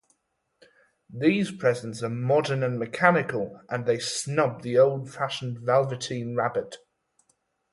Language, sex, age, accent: English, male, 19-29, England English